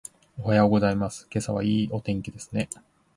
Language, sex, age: Japanese, male, 40-49